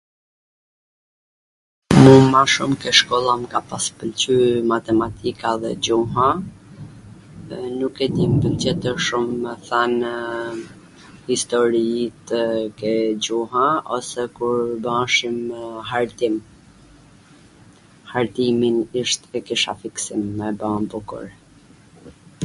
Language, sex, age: Gheg Albanian, female, 40-49